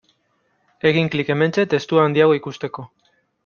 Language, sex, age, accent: Basque, male, 19-29, Mendebalekoa (Araba, Bizkaia, Gipuzkoako mendebaleko herri batzuk)